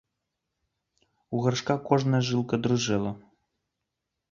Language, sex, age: Belarusian, male, 19-29